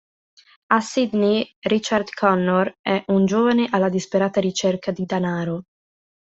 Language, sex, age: Italian, female, 19-29